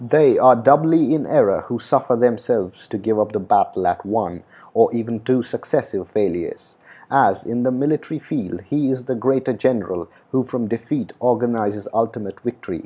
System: none